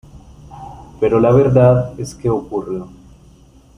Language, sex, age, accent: Spanish, male, 19-29, Andino-Pacífico: Colombia, Perú, Ecuador, oeste de Bolivia y Venezuela andina